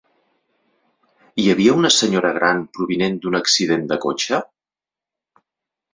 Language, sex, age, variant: Catalan, male, 40-49, Central